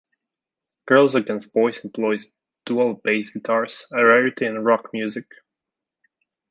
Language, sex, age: English, male, 19-29